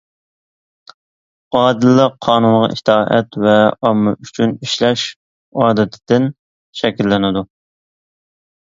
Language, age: Uyghur, 30-39